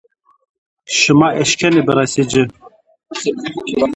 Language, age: Zaza, 30-39